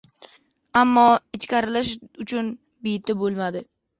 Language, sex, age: Uzbek, male, under 19